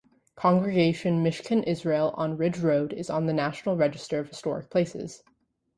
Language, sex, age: English, female, 19-29